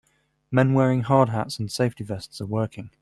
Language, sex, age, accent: English, male, 19-29, England English